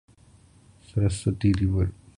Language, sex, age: English, male, 19-29